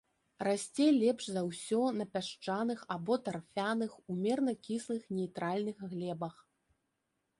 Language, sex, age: Belarusian, female, 40-49